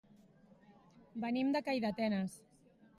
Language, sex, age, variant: Catalan, female, 19-29, Central